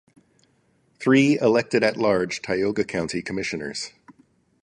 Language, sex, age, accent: English, male, 50-59, United States English